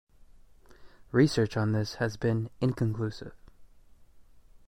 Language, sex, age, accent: English, male, 19-29, United States English